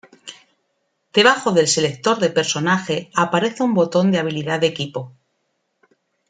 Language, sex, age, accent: Spanish, female, 40-49, España: Norte peninsular (Asturias, Castilla y León, Cantabria, País Vasco, Navarra, Aragón, La Rioja, Guadalajara, Cuenca)